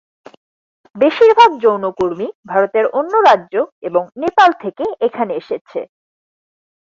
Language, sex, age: Bengali, female, 19-29